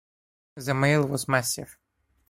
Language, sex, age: English, male, 19-29